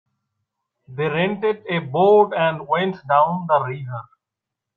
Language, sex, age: English, male, 30-39